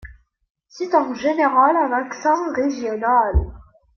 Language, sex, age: French, female, 19-29